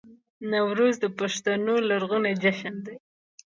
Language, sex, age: Pashto, male, 19-29